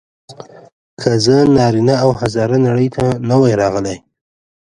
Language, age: Pashto, 19-29